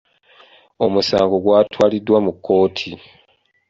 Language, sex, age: Ganda, male, 19-29